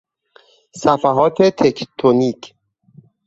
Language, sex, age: Persian, male, 30-39